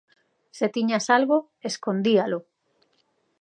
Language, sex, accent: Galician, female, Normativo (estándar)